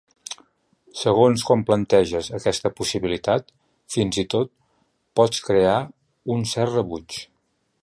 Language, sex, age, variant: Catalan, male, 50-59, Central